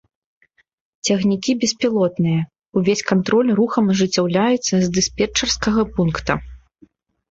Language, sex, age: Belarusian, female, 19-29